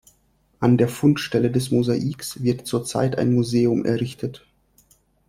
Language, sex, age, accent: German, male, 30-39, Russisch Deutsch